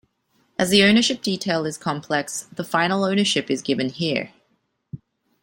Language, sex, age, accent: English, female, 30-39, Australian English